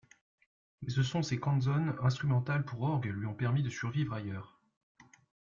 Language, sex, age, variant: French, male, 30-39, Français de métropole